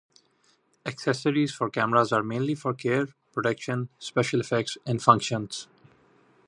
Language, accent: English, India and South Asia (India, Pakistan, Sri Lanka)